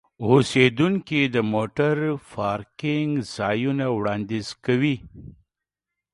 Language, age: Pashto, 40-49